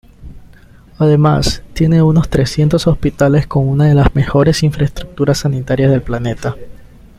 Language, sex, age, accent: Spanish, male, 19-29, Andino-Pacífico: Colombia, Perú, Ecuador, oeste de Bolivia y Venezuela andina